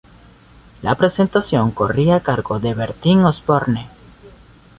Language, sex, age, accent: Spanish, male, 19-29, Caribe: Cuba, Venezuela, Puerto Rico, República Dominicana, Panamá, Colombia caribeña, México caribeño, Costa del golfo de México